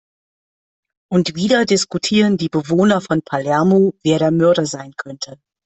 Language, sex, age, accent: German, female, 50-59, Deutschland Deutsch